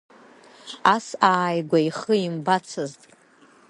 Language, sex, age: Abkhazian, female, 30-39